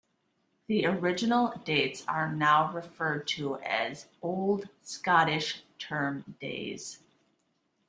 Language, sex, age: English, female, 40-49